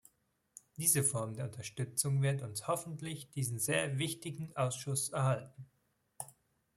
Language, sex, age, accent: German, male, 19-29, Schweizerdeutsch